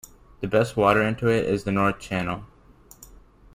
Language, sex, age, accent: English, male, under 19, United States English